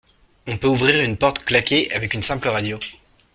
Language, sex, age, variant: French, male, 19-29, Français de métropole